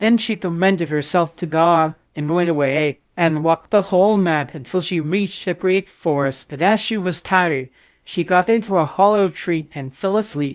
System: TTS, VITS